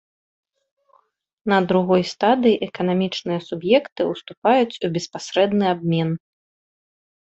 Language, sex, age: Belarusian, female, 30-39